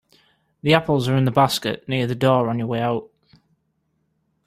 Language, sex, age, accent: English, male, 19-29, England English